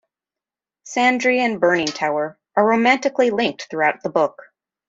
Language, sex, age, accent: English, female, 30-39, United States English